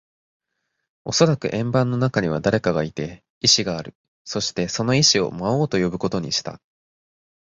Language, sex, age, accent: Japanese, male, under 19, 標準語